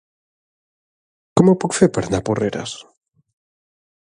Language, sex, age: Catalan, male, 30-39